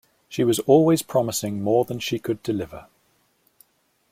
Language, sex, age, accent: English, male, 40-49, England English